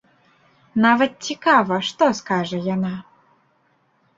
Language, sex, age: Belarusian, female, 19-29